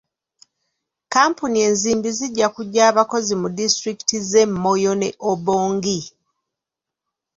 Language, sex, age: Ganda, female, 50-59